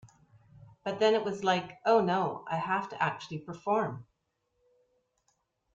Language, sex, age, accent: English, female, 50-59, Canadian English